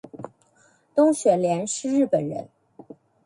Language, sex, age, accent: Chinese, female, 30-39, 出生地：福建省